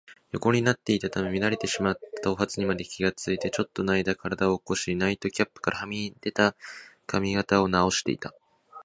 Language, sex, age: Japanese, male, 19-29